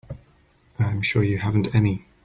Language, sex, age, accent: English, male, 40-49, England English